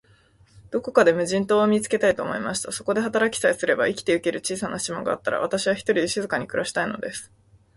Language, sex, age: Japanese, female, 19-29